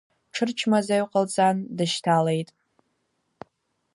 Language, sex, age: Abkhazian, female, under 19